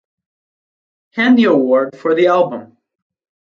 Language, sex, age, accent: English, male, under 19, United States English